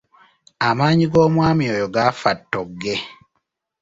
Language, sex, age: Ganda, male, 19-29